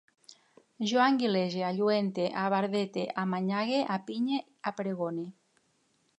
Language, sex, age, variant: Catalan, female, 50-59, Central